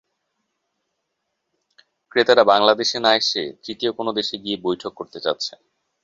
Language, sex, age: Bengali, male, 19-29